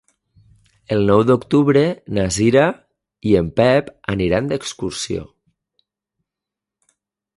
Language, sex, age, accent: Catalan, male, 40-49, valencià